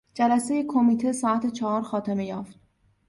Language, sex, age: Persian, female, 30-39